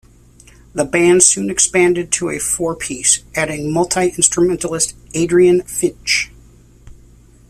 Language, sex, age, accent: English, male, 40-49, United States English